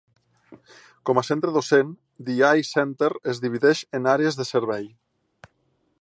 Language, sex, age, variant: Catalan, male, 30-39, Septentrional